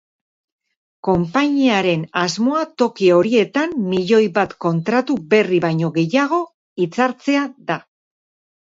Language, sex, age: Basque, female, 40-49